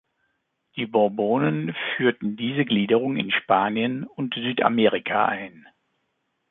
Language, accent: German, Deutschland Deutsch